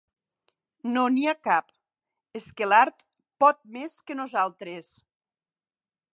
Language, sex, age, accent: Catalan, female, 60-69, occidental